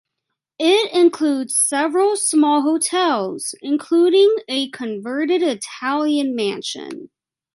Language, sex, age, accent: English, female, 19-29, United States English